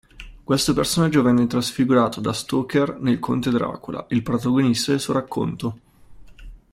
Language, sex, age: Italian, male, 19-29